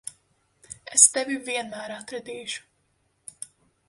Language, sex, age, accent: Latvian, female, 19-29, Riga